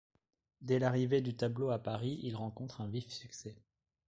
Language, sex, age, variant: French, male, 30-39, Français de métropole